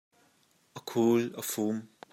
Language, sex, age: Hakha Chin, male, 30-39